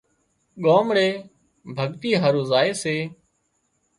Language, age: Wadiyara Koli, 30-39